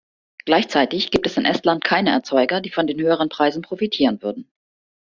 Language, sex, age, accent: German, female, 50-59, Deutschland Deutsch